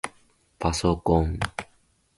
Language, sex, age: Japanese, male, 19-29